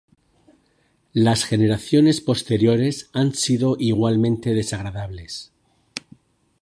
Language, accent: Spanish, España: Centro-Sur peninsular (Madrid, Toledo, Castilla-La Mancha)